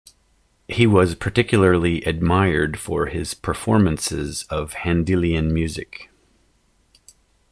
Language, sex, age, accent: English, male, 50-59, United States English